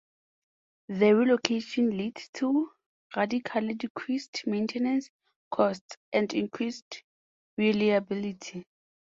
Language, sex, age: English, female, 19-29